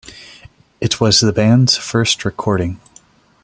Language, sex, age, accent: English, male, 30-39, United States English